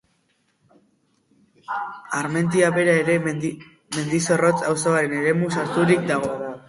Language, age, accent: Basque, 19-29, Erdialdekoa edo Nafarra (Gipuzkoa, Nafarroa)